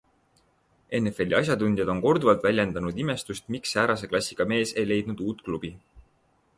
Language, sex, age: Estonian, male, 19-29